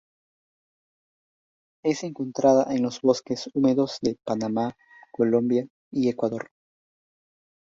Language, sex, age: Spanish, male, under 19